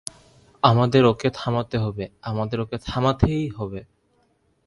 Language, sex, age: Bengali, male, 19-29